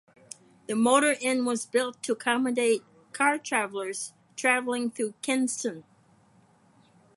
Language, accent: English, United States English